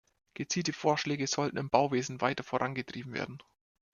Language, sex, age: German, male, 19-29